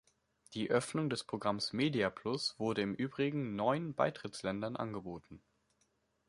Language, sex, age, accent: German, male, under 19, Deutschland Deutsch